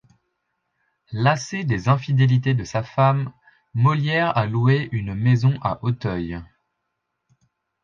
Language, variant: French, Français de métropole